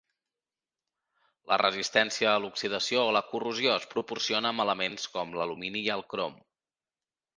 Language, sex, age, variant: Catalan, male, 19-29, Central